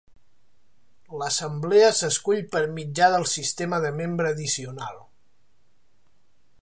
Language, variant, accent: Catalan, Central, Oriental